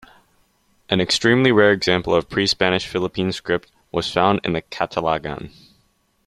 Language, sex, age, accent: English, male, under 19, United States English